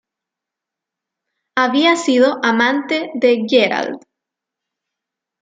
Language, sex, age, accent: Spanish, female, under 19, Chileno: Chile, Cuyo